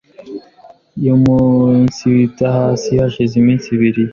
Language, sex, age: Kinyarwanda, male, 19-29